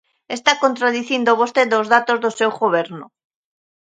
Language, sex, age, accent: Galician, female, 30-39, Central (gheada)